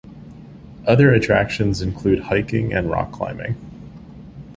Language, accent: English, United States English